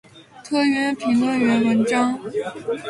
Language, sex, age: Chinese, female, 19-29